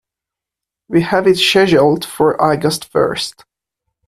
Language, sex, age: English, male, 19-29